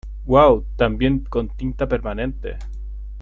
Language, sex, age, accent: Spanish, male, 30-39, Chileno: Chile, Cuyo